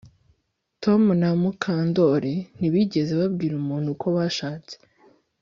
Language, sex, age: Kinyarwanda, female, 19-29